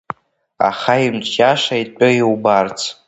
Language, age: Abkhazian, under 19